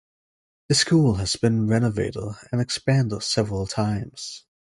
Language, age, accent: English, 19-29, United States English